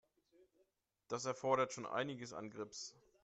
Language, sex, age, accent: German, male, 30-39, Deutschland Deutsch